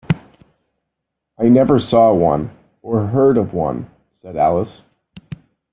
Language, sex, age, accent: English, male, 19-29, United States English